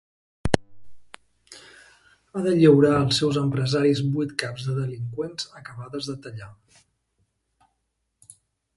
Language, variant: Catalan, Central